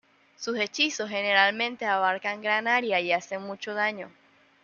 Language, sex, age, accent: Spanish, female, 19-29, Caribe: Cuba, Venezuela, Puerto Rico, República Dominicana, Panamá, Colombia caribeña, México caribeño, Costa del golfo de México